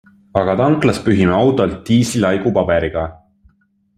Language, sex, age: Estonian, male, 19-29